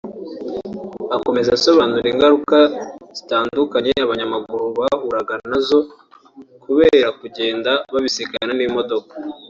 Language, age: Kinyarwanda, 19-29